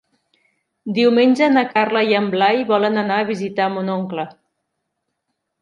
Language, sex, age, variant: Catalan, female, 40-49, Central